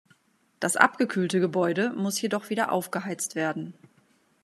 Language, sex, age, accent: German, female, 40-49, Deutschland Deutsch